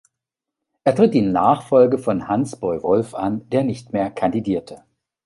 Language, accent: German, Deutschland Deutsch